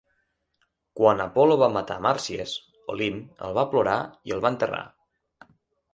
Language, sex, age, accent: Catalan, male, 19-29, central; nord-occidental